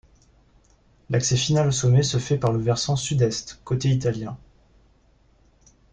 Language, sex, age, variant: French, male, 19-29, Français de métropole